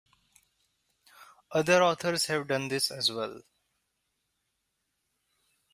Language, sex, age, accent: English, male, 19-29, India and South Asia (India, Pakistan, Sri Lanka)